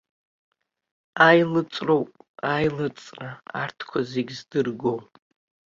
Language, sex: Abkhazian, female